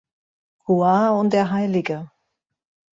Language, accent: German, Deutschland Deutsch